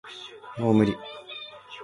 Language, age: Japanese, 19-29